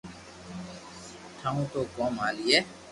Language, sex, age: Loarki, female, under 19